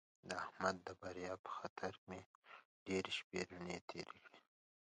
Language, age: Pashto, 19-29